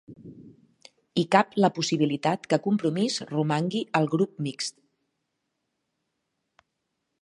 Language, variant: Catalan, Central